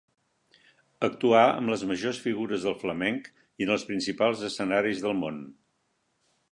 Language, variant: Catalan, Central